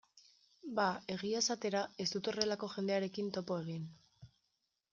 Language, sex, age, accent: Basque, female, 19-29, Mendebalekoa (Araba, Bizkaia, Gipuzkoako mendebaleko herri batzuk)